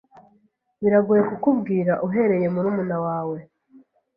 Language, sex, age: Kinyarwanda, female, 19-29